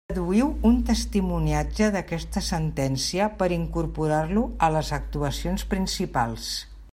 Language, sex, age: Catalan, female, 60-69